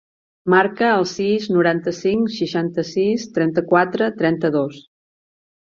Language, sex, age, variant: Catalan, female, 50-59, Central